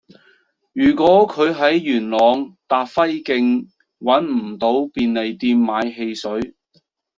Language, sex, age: Cantonese, male, 40-49